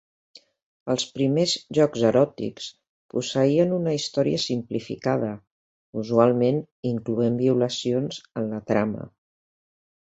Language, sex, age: Catalan, female, 60-69